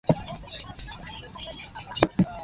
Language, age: English, under 19